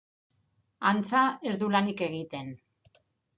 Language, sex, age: Basque, female, 50-59